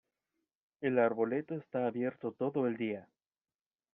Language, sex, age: Spanish, male, 30-39